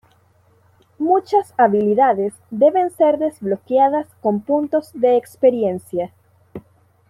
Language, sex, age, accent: Spanish, female, 19-29, Caribe: Cuba, Venezuela, Puerto Rico, República Dominicana, Panamá, Colombia caribeña, México caribeño, Costa del golfo de México